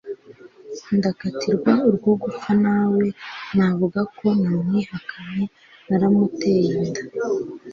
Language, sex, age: Kinyarwanda, female, 19-29